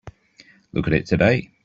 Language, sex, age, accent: English, male, 30-39, England English